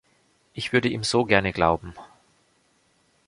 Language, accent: German, Deutschland Deutsch